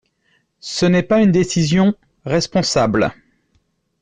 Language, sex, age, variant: French, male, 30-39, Français de métropole